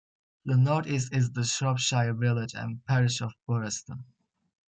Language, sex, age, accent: English, male, under 19, United States English